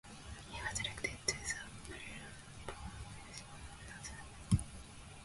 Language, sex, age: English, female, 19-29